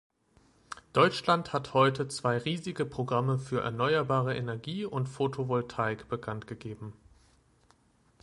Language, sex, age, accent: German, male, 30-39, Deutschland Deutsch